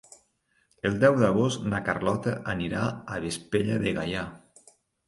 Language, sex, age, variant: Catalan, male, 40-49, Nord-Occidental